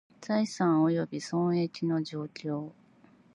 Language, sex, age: Japanese, female, 30-39